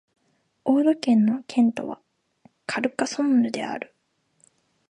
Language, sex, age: Japanese, female, 19-29